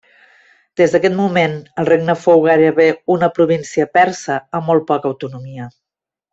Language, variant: Catalan, Central